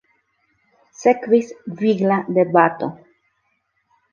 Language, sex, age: Esperanto, female, 40-49